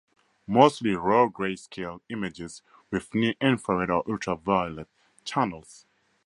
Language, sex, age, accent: English, male, 30-39, Southern African (South Africa, Zimbabwe, Namibia)